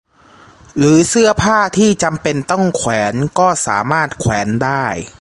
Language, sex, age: Thai, male, 19-29